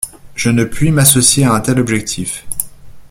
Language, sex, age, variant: French, male, 19-29, Français de métropole